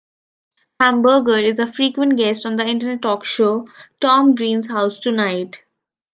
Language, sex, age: English, female, 19-29